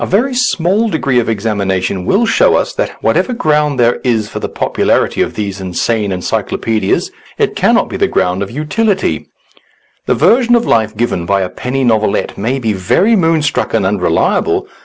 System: none